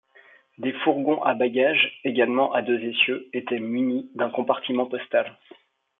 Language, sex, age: French, male, 30-39